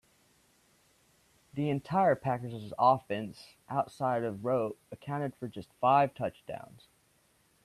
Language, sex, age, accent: English, male, 19-29, Irish English